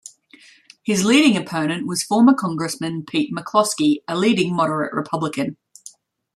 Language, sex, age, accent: English, female, 40-49, Australian English